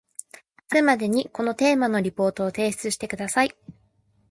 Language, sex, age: Japanese, female, 19-29